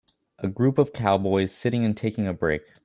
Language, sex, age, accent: English, male, 19-29, United States English